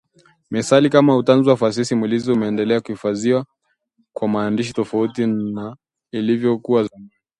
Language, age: Swahili, 19-29